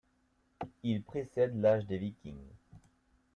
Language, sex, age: French, male, 50-59